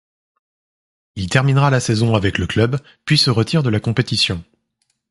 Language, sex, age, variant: French, male, 30-39, Français de métropole